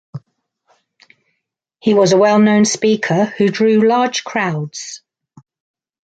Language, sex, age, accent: English, female, 50-59, England English